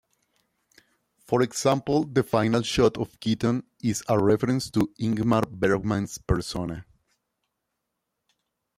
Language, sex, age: English, male, 40-49